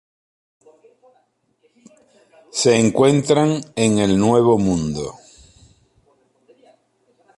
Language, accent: Spanish, España: Sur peninsular (Andalucia, Extremadura, Murcia)